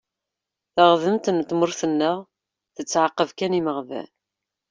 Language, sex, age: Kabyle, female, 30-39